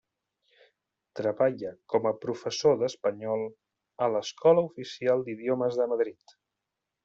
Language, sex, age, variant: Catalan, male, 40-49, Central